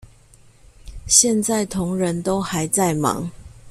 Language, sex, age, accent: Chinese, female, 40-49, 出生地：臺南市